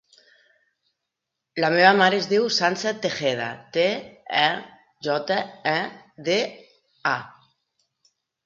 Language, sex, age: Catalan, female, 40-49